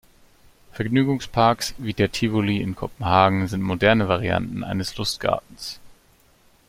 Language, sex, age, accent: German, male, 30-39, Deutschland Deutsch